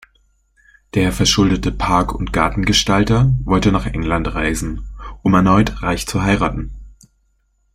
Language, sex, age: German, male, 19-29